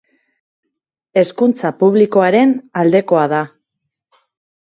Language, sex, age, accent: Basque, female, 40-49, Mendebalekoa (Araba, Bizkaia, Gipuzkoako mendebaleko herri batzuk)